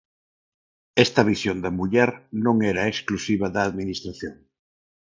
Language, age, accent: Galician, 30-39, Normativo (estándar); Neofalante